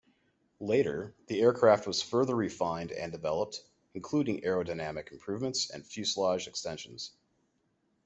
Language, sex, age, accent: English, male, 30-39, United States English